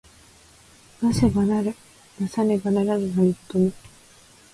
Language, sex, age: Japanese, female, 19-29